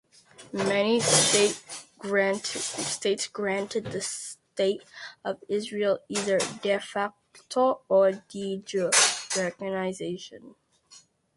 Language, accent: English, United States English